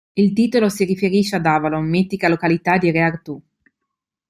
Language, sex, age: Italian, female, 30-39